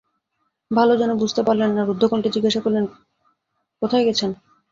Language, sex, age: Bengali, female, 19-29